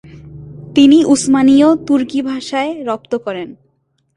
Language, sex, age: Bengali, female, 19-29